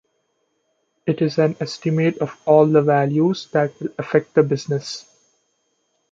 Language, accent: English, India and South Asia (India, Pakistan, Sri Lanka)